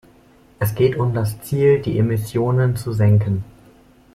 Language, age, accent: German, 19-29, Deutschland Deutsch